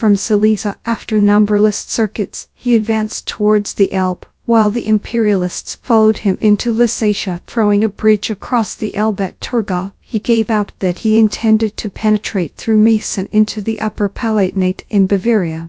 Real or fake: fake